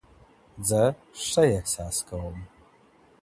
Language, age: Pashto, 30-39